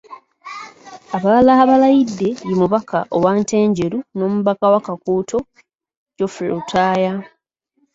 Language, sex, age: Ganda, female, 19-29